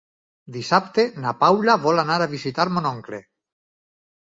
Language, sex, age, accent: Catalan, male, 40-49, valencià